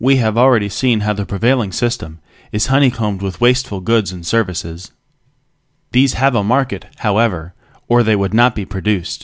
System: none